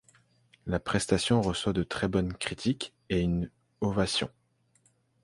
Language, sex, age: French, male, 19-29